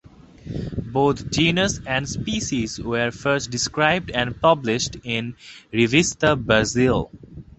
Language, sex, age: English, male, 19-29